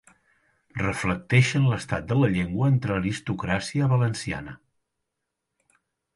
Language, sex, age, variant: Catalan, male, 50-59, Central